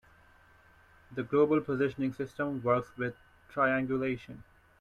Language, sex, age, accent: English, male, 19-29, India and South Asia (India, Pakistan, Sri Lanka)